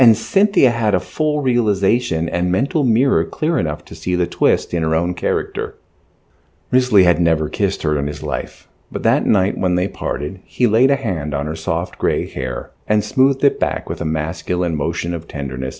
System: none